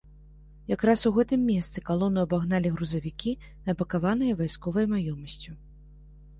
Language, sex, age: Belarusian, female, 30-39